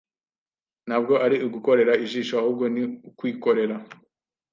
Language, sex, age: Kinyarwanda, male, 19-29